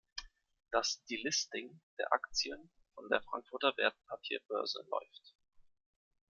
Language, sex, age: German, male, 19-29